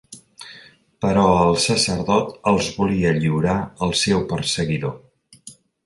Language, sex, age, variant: Catalan, male, 50-59, Central